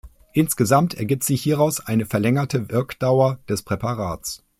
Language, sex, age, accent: German, male, 50-59, Deutschland Deutsch